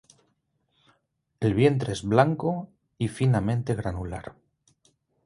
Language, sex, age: Spanish, male, 40-49